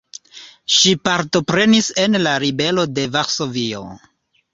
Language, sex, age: Esperanto, male, 40-49